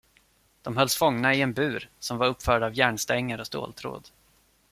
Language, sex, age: Swedish, male, 19-29